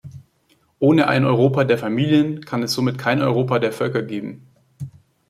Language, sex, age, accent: German, male, 19-29, Deutschland Deutsch